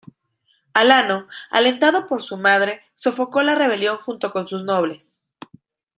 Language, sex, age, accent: Spanish, female, 30-39, México